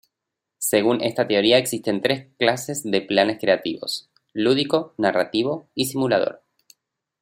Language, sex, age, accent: Spanish, male, 30-39, Rioplatense: Argentina, Uruguay, este de Bolivia, Paraguay